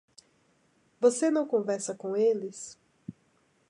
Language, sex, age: Portuguese, female, 40-49